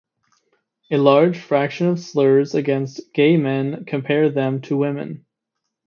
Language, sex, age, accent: English, male, 30-39, United States English